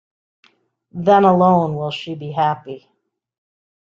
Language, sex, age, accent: English, female, 50-59, United States English